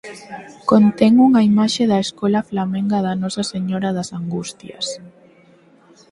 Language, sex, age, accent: Galician, female, under 19, Normativo (estándar)